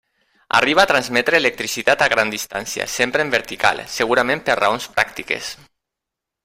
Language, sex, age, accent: Catalan, male, 40-49, valencià